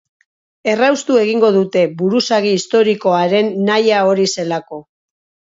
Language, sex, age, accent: Basque, female, 40-49, Mendebalekoa (Araba, Bizkaia, Gipuzkoako mendebaleko herri batzuk)